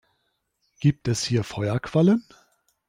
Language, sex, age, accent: German, male, 30-39, Deutschland Deutsch